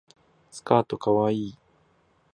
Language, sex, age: Japanese, male, 19-29